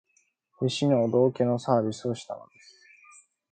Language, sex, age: Japanese, male, 19-29